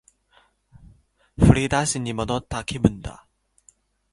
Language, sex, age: Japanese, male, 19-29